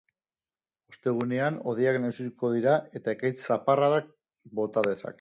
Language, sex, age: Basque, male, 40-49